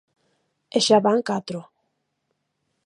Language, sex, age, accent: Galician, female, 30-39, Central (gheada); Normativo (estándar)